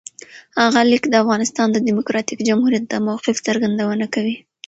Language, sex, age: Pashto, female, 19-29